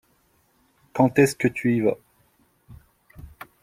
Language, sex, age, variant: French, male, 30-39, Français de métropole